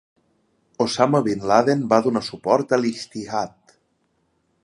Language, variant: Catalan, Septentrional